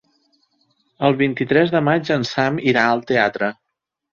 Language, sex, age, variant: Catalan, male, 30-39, Central